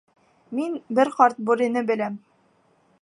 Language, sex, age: Bashkir, female, 19-29